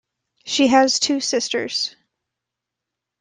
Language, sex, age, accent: English, female, 19-29, United States English